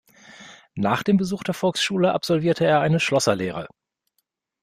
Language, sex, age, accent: German, male, 40-49, Deutschland Deutsch